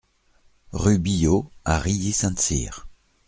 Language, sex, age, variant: French, male, 40-49, Français de métropole